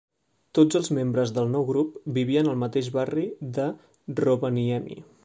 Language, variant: Catalan, Central